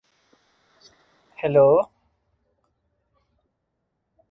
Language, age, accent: English, 19-29, United States English